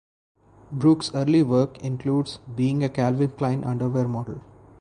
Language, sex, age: English, male, 40-49